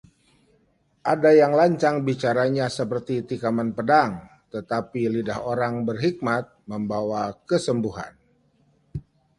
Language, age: Indonesian, 50-59